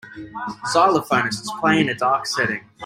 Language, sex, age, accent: English, male, 30-39, Australian English